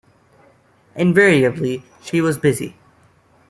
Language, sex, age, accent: English, male, under 19, United States English